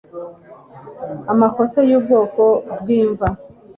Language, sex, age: Kinyarwanda, female, 40-49